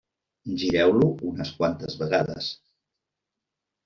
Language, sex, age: Catalan, male, 60-69